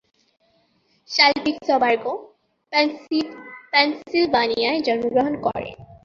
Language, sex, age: Bengali, female, under 19